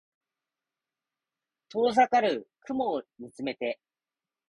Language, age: Japanese, 19-29